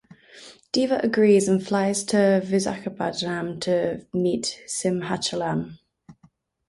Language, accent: English, England English